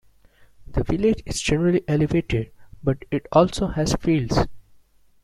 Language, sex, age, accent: English, male, 19-29, India and South Asia (India, Pakistan, Sri Lanka)